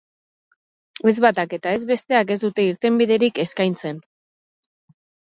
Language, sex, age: Basque, female, 40-49